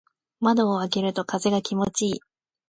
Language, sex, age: Japanese, female, 19-29